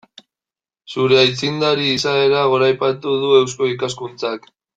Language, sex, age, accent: Basque, male, 19-29, Mendebalekoa (Araba, Bizkaia, Gipuzkoako mendebaleko herri batzuk)